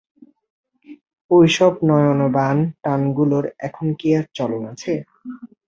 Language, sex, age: Bengali, male, 19-29